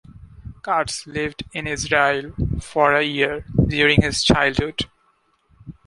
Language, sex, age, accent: English, male, 19-29, India and South Asia (India, Pakistan, Sri Lanka)